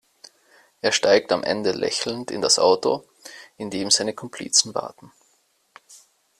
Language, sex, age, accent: German, male, 30-39, Österreichisches Deutsch